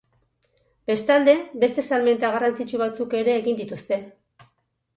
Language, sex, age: Basque, female, 50-59